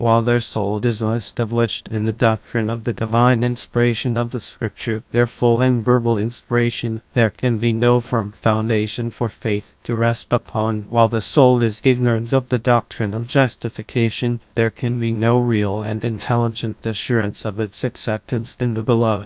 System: TTS, GlowTTS